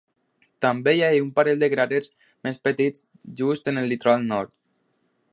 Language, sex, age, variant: Catalan, male, under 19, Alacantí